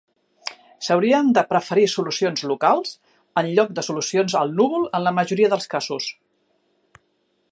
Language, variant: Catalan, Central